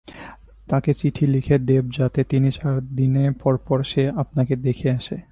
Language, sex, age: Bengali, male, 19-29